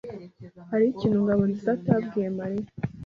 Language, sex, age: Kinyarwanda, female, 30-39